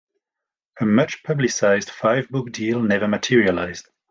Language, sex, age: English, male, 30-39